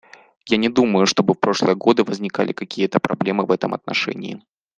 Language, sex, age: Russian, male, 19-29